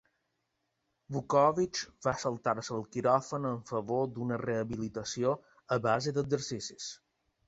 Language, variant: Catalan, Balear